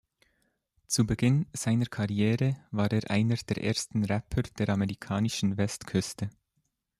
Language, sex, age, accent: German, male, 19-29, Schweizerdeutsch